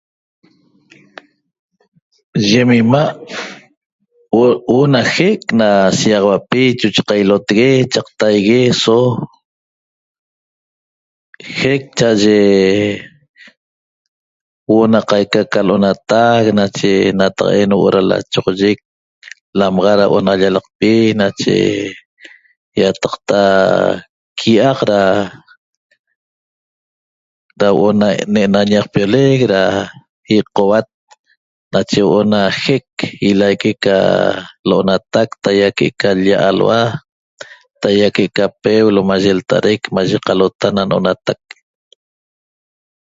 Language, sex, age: Toba, male, 60-69